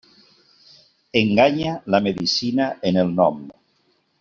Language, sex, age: Catalan, male, 60-69